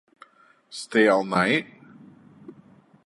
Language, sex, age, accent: English, male, 30-39, United States English